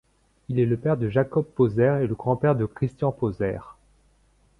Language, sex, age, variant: French, male, 40-49, Français de métropole